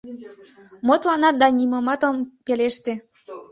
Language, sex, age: Mari, female, under 19